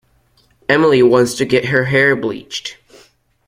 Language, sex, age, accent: English, male, under 19, United States English